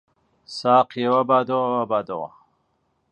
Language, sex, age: Central Kurdish, male, 40-49